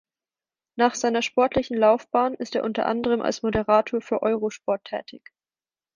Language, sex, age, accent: German, female, 19-29, Deutschland Deutsch